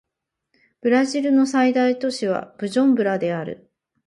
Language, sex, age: Japanese, female, 40-49